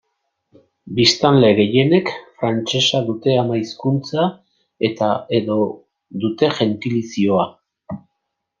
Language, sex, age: Basque, male, 50-59